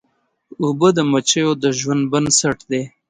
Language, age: Pashto, 30-39